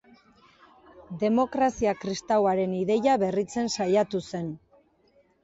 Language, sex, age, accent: Basque, female, 40-49, Erdialdekoa edo Nafarra (Gipuzkoa, Nafarroa)